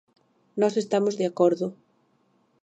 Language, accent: Galician, Oriental (común en zona oriental)